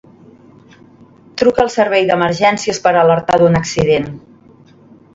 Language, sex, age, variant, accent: Catalan, female, 40-49, Central, central